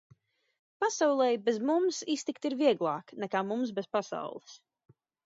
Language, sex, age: Latvian, female, 19-29